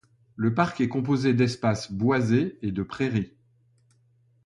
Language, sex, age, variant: French, male, 60-69, Français de métropole